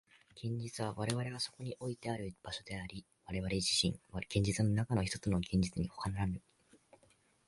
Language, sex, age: Japanese, male, 19-29